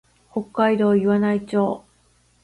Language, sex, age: Japanese, female, 50-59